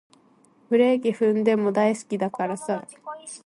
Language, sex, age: Japanese, female, 19-29